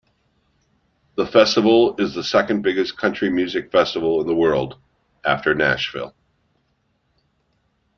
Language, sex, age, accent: English, male, 50-59, United States English